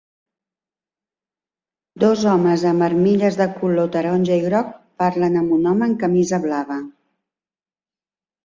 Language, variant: Catalan, Central